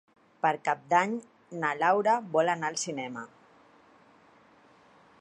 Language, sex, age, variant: Catalan, female, 40-49, Central